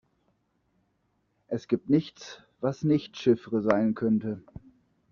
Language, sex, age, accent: German, male, 30-39, Deutschland Deutsch